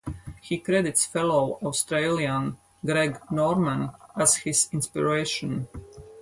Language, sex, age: English, female, 50-59